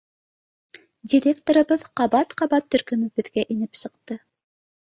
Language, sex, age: Bashkir, female, 50-59